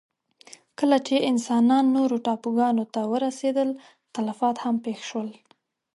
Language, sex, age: Pashto, female, 19-29